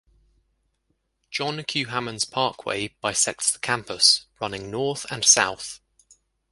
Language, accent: English, England English